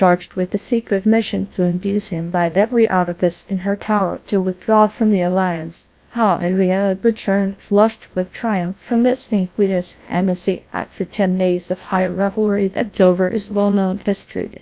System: TTS, GlowTTS